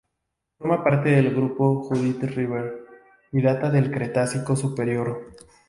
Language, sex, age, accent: Spanish, male, 19-29, México